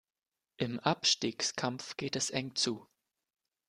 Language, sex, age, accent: German, male, 19-29, Deutschland Deutsch